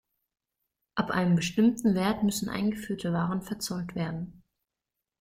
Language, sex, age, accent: German, male, 19-29, Deutschland Deutsch